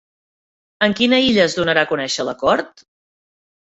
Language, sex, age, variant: Catalan, female, 40-49, Septentrional